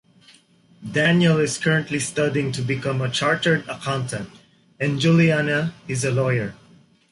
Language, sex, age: English, male, 19-29